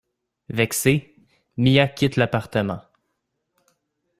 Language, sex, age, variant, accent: French, male, 19-29, Français d'Amérique du Nord, Français du Canada